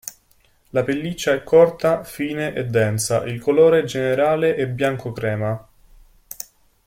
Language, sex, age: Italian, male, 19-29